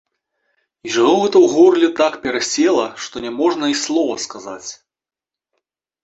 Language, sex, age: Belarusian, male, 40-49